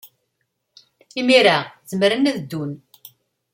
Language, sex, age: Kabyle, female, 40-49